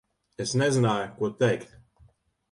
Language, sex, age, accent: Latvian, male, 19-29, nav